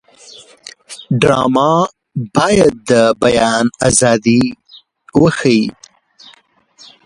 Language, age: Pashto, 30-39